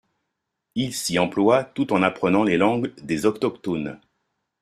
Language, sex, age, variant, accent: French, male, 40-49, Français des départements et régions d'outre-mer, Français de Guadeloupe